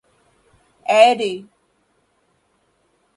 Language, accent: English, India and South Asia (India, Pakistan, Sri Lanka)